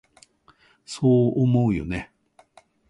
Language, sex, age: Japanese, male, 60-69